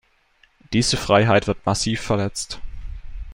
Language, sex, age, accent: German, male, under 19, Deutschland Deutsch